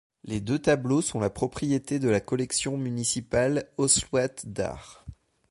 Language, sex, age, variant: French, male, 30-39, Français de métropole